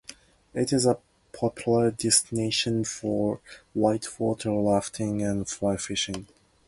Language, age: English, 19-29